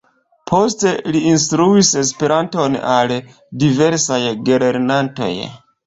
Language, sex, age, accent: Esperanto, male, 30-39, Internacia